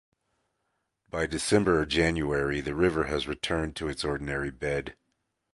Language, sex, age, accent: English, male, 40-49, United States English